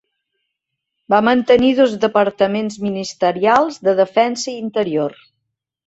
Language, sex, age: Catalan, female, 50-59